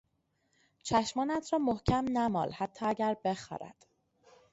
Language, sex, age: Persian, female, 19-29